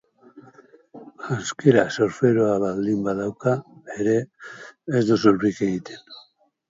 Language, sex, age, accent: Basque, male, 60-69, Mendebalekoa (Araba, Bizkaia, Gipuzkoako mendebaleko herri batzuk)